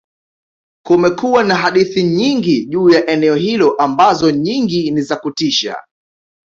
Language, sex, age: Swahili, male, 19-29